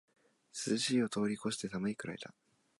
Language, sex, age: Japanese, male, 19-29